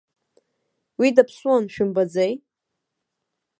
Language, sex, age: Abkhazian, female, 19-29